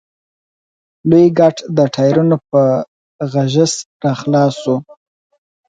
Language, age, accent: Pashto, 19-29, کندهارۍ لهجه